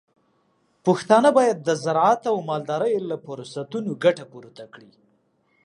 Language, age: Pashto, 30-39